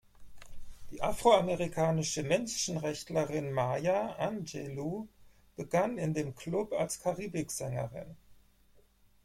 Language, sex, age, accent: German, male, 40-49, Deutschland Deutsch